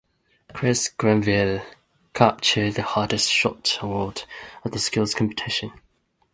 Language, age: English, 19-29